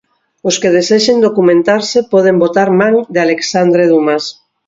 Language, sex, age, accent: Galician, female, 50-59, Oriental (común en zona oriental)